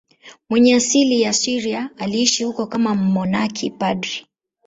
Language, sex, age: Swahili, male, 19-29